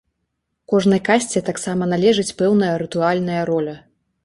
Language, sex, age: Belarusian, female, 30-39